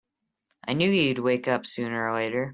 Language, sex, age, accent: English, male, under 19, United States English